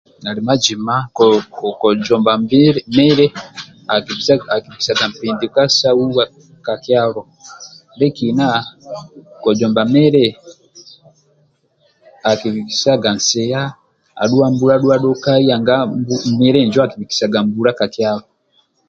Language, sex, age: Amba (Uganda), male, 30-39